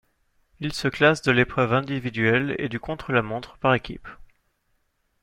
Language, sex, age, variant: French, male, 19-29, Français de métropole